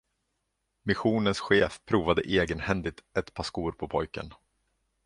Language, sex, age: Swedish, male, 30-39